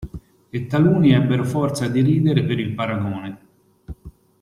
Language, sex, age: Italian, male, 40-49